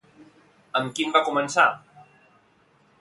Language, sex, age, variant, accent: Catalan, male, 30-39, Central, central